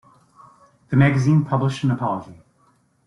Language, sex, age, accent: English, male, 50-59, United States English